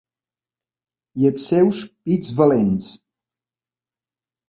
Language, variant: Catalan, Balear